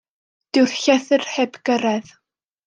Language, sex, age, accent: Welsh, female, under 19, Y Deyrnas Unedig Cymraeg